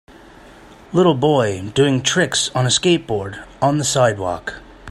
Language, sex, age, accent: English, male, 40-49, Canadian English